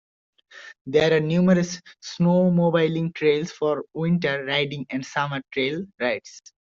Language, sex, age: English, male, under 19